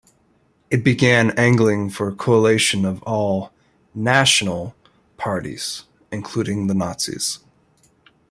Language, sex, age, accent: English, male, 19-29, Canadian English